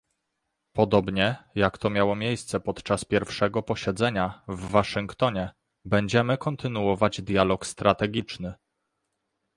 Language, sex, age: Polish, male, 30-39